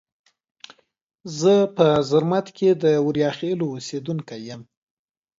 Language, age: Pashto, 19-29